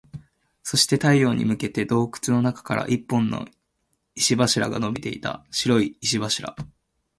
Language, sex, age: Japanese, male, 19-29